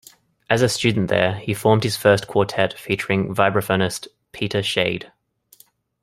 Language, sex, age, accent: English, male, 19-29, Australian English